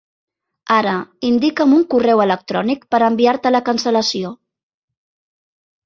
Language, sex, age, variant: Catalan, female, 40-49, Central